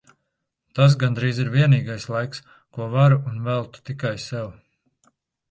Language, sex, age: Latvian, male, 40-49